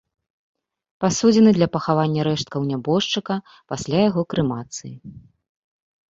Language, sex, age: Belarusian, female, 30-39